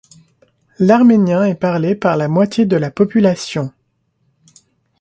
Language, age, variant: French, 19-29, Français de métropole